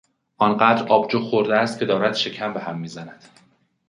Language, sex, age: Persian, male, 19-29